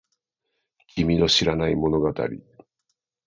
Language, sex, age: Japanese, male, 40-49